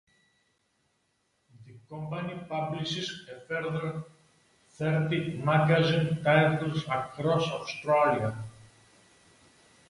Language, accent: English, Greek